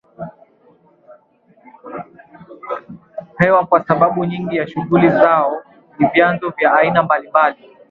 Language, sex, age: Swahili, male, 19-29